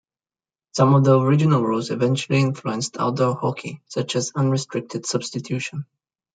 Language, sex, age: English, male, 19-29